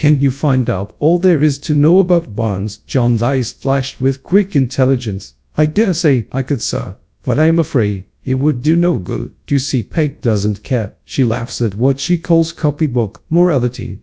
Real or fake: fake